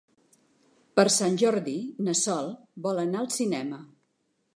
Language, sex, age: Catalan, female, 60-69